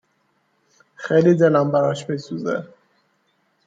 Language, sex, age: Persian, male, 19-29